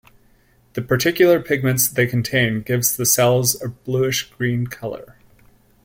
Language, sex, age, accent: English, male, 30-39, United States English